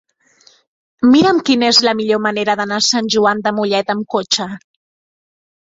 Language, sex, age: Catalan, female, 30-39